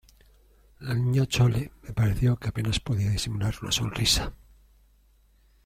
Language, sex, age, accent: Spanish, male, 50-59, España: Norte peninsular (Asturias, Castilla y León, Cantabria, País Vasco, Navarra, Aragón, La Rioja, Guadalajara, Cuenca)